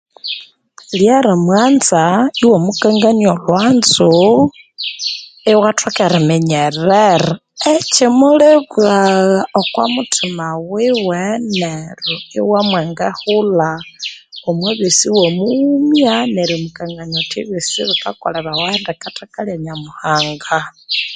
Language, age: Konzo, 19-29